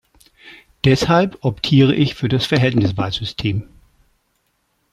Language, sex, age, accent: German, male, 60-69, Deutschland Deutsch